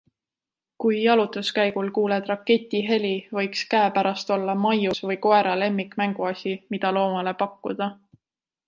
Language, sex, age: Estonian, female, 19-29